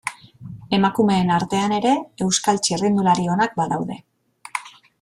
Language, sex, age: Basque, female, 30-39